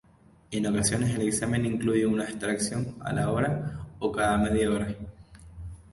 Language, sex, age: Spanish, male, 19-29